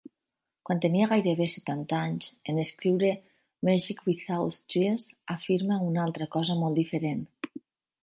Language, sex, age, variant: Catalan, female, 40-49, Nord-Occidental